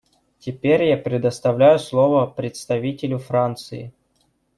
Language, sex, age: Russian, male, 19-29